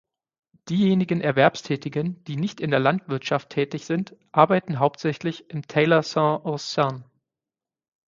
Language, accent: German, Deutschland Deutsch